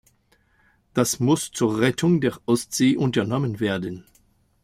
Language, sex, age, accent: German, male, 50-59, Französisch Deutsch